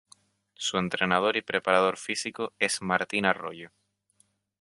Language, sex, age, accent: Spanish, male, 19-29, España: Islas Canarias